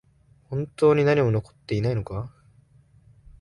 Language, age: Japanese, 19-29